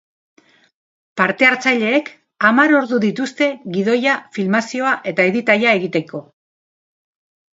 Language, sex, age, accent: Basque, female, 50-59, Mendebalekoa (Araba, Bizkaia, Gipuzkoako mendebaleko herri batzuk)